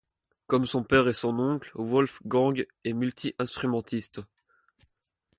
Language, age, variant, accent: French, under 19, Français d'Europe, Français de Belgique